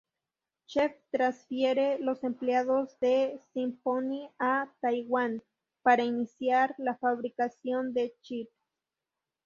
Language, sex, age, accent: Spanish, female, 19-29, México